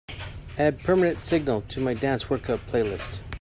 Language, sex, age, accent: English, male, 50-59, Canadian English